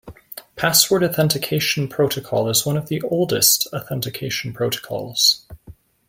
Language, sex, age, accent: English, male, 30-39, United States English